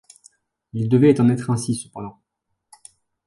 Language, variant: French, Français de métropole